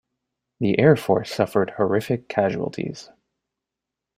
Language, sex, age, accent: English, male, 30-39, Canadian English